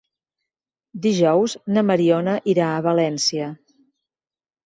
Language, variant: Catalan, Central